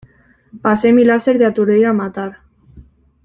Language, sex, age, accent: Spanish, female, 19-29, España: Centro-Sur peninsular (Madrid, Toledo, Castilla-La Mancha)